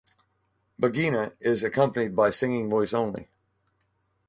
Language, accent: English, United States English